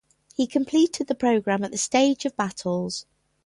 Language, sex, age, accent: English, female, 50-59, England English